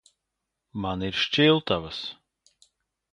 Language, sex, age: Latvian, male, 30-39